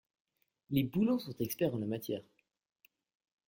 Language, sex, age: French, female, 40-49